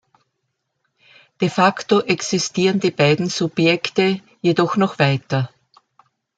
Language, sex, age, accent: German, female, 70-79, Österreichisches Deutsch